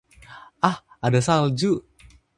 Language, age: Indonesian, 19-29